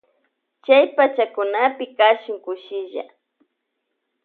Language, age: Loja Highland Quichua, 40-49